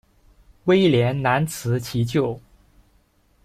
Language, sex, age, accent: Chinese, male, 19-29, 出生地：广东省